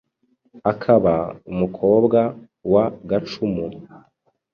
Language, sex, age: Kinyarwanda, male, 19-29